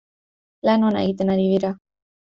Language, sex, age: Basque, female, 19-29